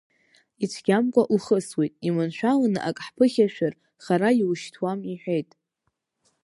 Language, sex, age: Abkhazian, female, under 19